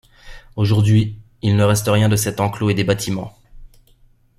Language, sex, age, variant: French, male, 30-39, Français de métropole